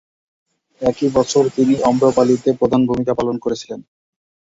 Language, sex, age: Bengali, male, 19-29